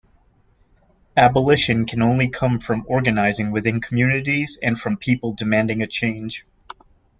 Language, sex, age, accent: English, male, 30-39, United States English